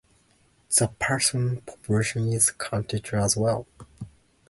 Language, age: English, 19-29